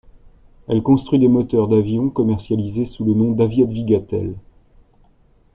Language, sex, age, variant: French, male, 40-49, Français de métropole